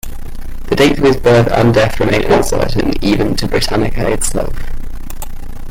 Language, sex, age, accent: English, male, 19-29, England English